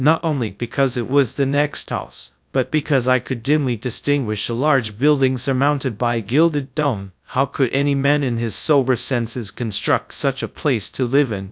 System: TTS, GradTTS